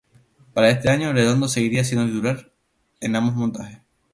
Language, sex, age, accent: Spanish, male, 19-29, España: Islas Canarias